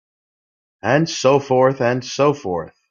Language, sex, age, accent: English, male, 40-49, Canadian English